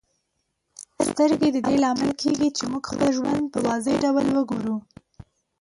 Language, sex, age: Pashto, female, 19-29